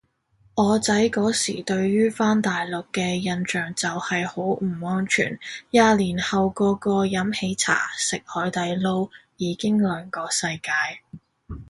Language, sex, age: Cantonese, female, 19-29